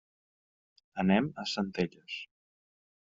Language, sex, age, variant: Catalan, male, 30-39, Central